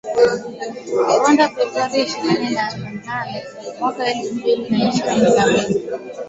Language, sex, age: Swahili, female, 19-29